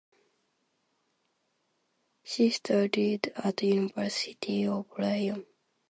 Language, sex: English, female